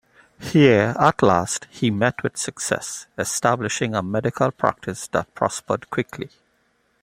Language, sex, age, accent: English, male, 40-49, West Indies and Bermuda (Bahamas, Bermuda, Jamaica, Trinidad)